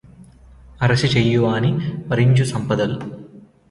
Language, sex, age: Telugu, male, under 19